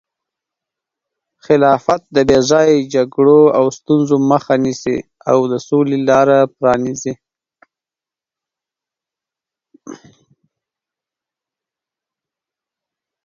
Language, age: Pashto, 30-39